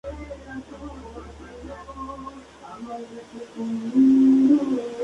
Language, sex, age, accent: Spanish, male, 19-29, México